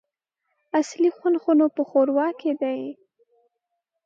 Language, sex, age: Pashto, female, 19-29